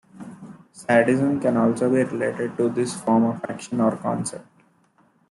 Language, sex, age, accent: English, male, 19-29, India and South Asia (India, Pakistan, Sri Lanka)